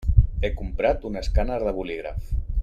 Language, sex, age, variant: Catalan, male, 40-49, Central